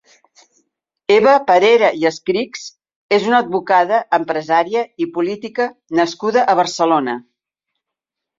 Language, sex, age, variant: Catalan, female, 70-79, Central